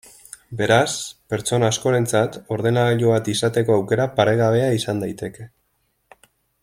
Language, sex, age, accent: Basque, male, 30-39, Mendebalekoa (Araba, Bizkaia, Gipuzkoako mendebaleko herri batzuk)